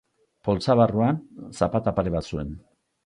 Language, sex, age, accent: Basque, male, 50-59, Mendebalekoa (Araba, Bizkaia, Gipuzkoako mendebaleko herri batzuk)